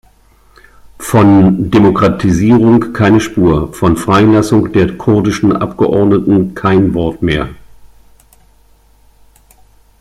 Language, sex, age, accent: German, male, 50-59, Deutschland Deutsch